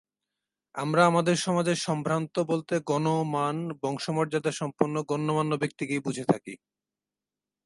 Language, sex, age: Bengali, male, 19-29